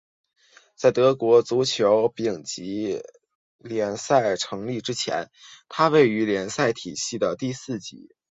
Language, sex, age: Chinese, male, 19-29